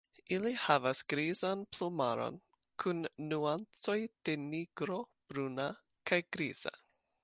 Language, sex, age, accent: Esperanto, female, 30-39, Internacia